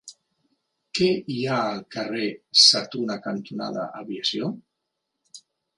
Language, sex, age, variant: Catalan, male, 40-49, Central